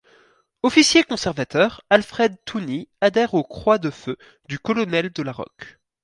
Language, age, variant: French, 19-29, Français de métropole